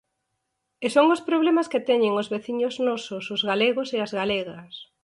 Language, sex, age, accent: Galician, female, 50-59, Normativo (estándar)